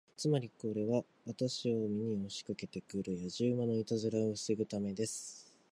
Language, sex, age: Japanese, male, 19-29